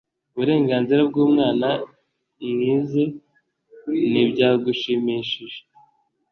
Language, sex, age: Kinyarwanda, male, 19-29